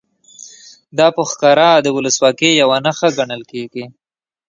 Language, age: Pashto, 19-29